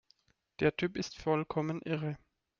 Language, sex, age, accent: German, male, 30-39, Deutschland Deutsch